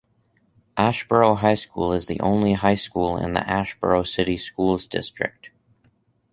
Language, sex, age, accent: English, male, 19-29, United States English